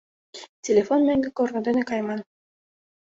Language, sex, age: Mari, female, 19-29